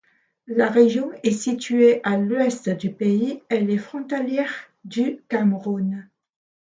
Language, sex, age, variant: French, female, 50-59, Français de métropole